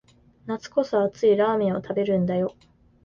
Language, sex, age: Japanese, female, 19-29